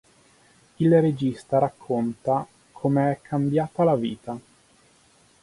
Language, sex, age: Italian, male, 30-39